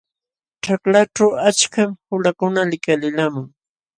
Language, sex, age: Jauja Wanca Quechua, female, 70-79